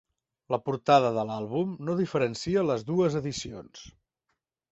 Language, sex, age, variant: Catalan, male, 50-59, Central